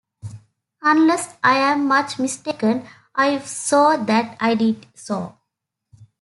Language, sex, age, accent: English, female, 19-29, United States English